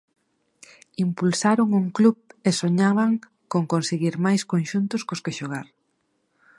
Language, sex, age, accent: Galician, female, 30-39, Normativo (estándar)